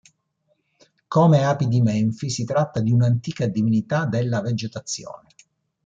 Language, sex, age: Italian, male, 60-69